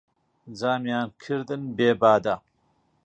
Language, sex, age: Central Kurdish, male, 40-49